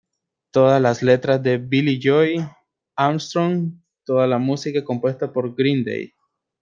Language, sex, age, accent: Spanish, male, 19-29, América central